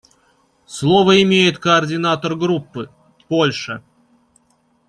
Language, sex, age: Russian, male, 30-39